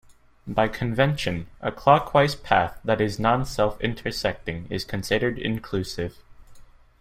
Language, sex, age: English, male, under 19